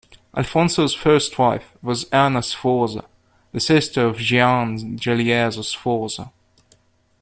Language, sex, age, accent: English, male, 19-29, Scottish English